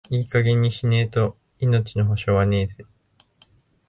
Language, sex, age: Japanese, male, 19-29